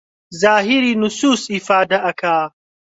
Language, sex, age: Central Kurdish, male, 19-29